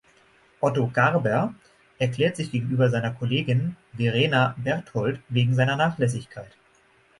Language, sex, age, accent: German, male, 19-29, Deutschland Deutsch; Norddeutsch